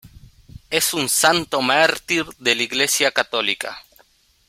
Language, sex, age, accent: Spanish, male, 19-29, Rioplatense: Argentina, Uruguay, este de Bolivia, Paraguay